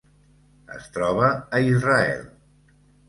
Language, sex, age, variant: Catalan, male, 60-69, Central